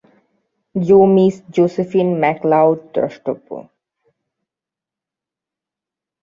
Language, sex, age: Bengali, female, 19-29